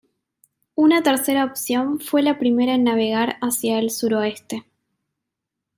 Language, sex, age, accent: Spanish, female, 19-29, Rioplatense: Argentina, Uruguay, este de Bolivia, Paraguay